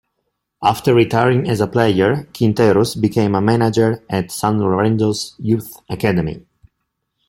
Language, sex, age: English, male, 30-39